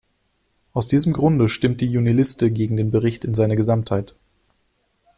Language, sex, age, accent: German, male, 19-29, Deutschland Deutsch